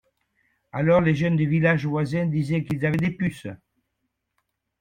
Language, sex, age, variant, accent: French, male, 70-79, Français d'Amérique du Nord, Français du Canada